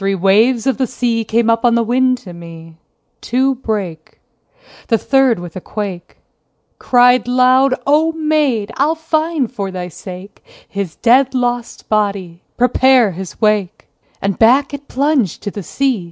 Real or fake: real